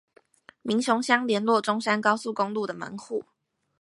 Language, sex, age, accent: Chinese, female, 19-29, 出生地：臺北市